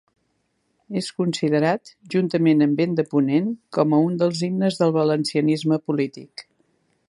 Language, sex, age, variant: Catalan, female, 60-69, Central